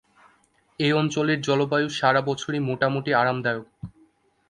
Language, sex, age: Bengali, male, 19-29